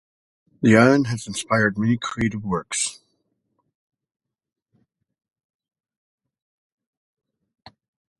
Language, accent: English, United States English